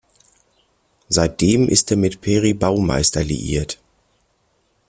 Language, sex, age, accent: German, male, 40-49, Deutschland Deutsch